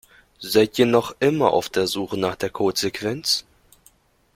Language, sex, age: German, male, 19-29